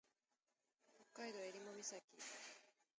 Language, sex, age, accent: Japanese, female, 19-29, 標準語